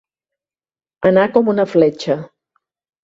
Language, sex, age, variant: Catalan, female, 60-69, Central